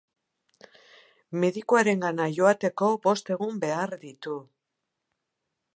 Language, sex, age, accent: Basque, female, 50-59, Mendebalekoa (Araba, Bizkaia, Gipuzkoako mendebaleko herri batzuk)